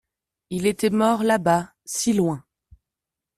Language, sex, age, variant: French, female, 30-39, Français de métropole